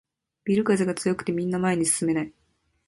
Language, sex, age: Japanese, female, 19-29